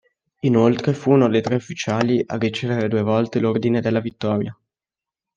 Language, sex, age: Italian, male, under 19